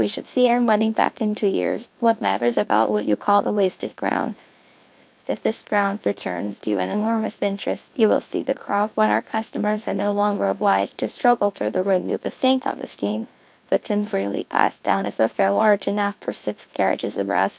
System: TTS, GlowTTS